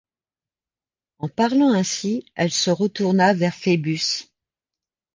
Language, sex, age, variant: French, female, 50-59, Français de métropole